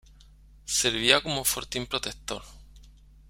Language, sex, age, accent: Spanish, male, 40-49, España: Sur peninsular (Andalucia, Extremadura, Murcia)